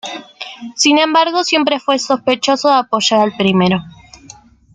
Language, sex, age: Spanish, female, 19-29